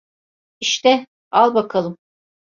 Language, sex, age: Turkish, female, 50-59